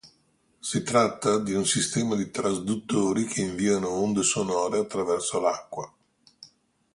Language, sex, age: Italian, male, 60-69